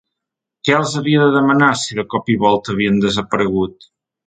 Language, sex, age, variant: Catalan, male, 30-39, Central